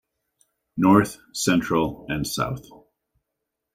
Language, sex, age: English, male, 40-49